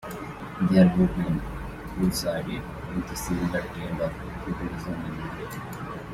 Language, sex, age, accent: English, male, 19-29, United States English